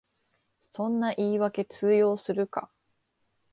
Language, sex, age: Japanese, female, 19-29